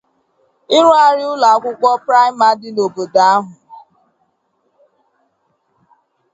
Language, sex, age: Igbo, female, 19-29